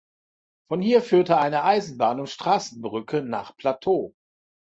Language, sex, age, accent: German, male, 60-69, Deutschland Deutsch